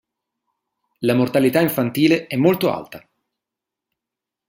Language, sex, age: Italian, male, 30-39